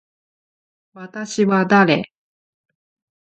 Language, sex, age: Japanese, female, 40-49